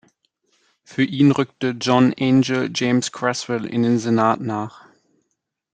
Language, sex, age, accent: German, male, 19-29, Deutschland Deutsch